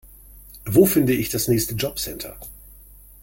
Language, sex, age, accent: German, male, 50-59, Deutschland Deutsch